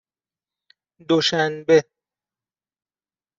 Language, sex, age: Persian, male, 30-39